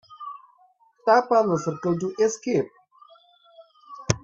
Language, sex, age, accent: English, male, 30-39, India and South Asia (India, Pakistan, Sri Lanka)